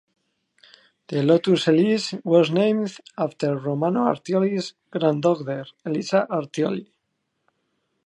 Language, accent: English, United States English